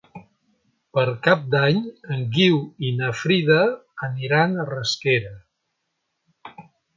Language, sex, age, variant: Catalan, male, 60-69, Central